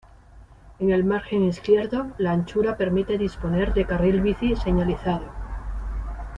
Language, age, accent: Spanish, 40-49, España: Norte peninsular (Asturias, Castilla y León, Cantabria, País Vasco, Navarra, Aragón, La Rioja, Guadalajara, Cuenca)